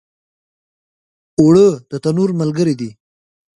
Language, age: Pashto, 19-29